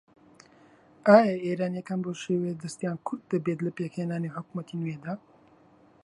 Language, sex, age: Central Kurdish, male, 19-29